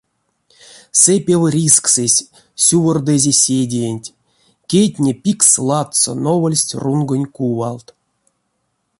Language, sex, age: Erzya, male, 30-39